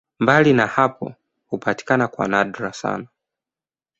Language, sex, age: Swahili, male, 19-29